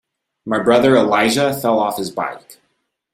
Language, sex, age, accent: English, male, 19-29, United States English